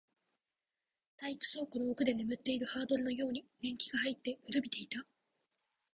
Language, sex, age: Japanese, female, 19-29